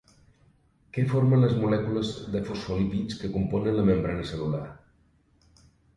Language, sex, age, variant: Catalan, male, 50-59, Septentrional